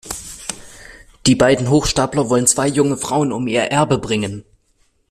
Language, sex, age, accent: German, male, under 19, Deutschland Deutsch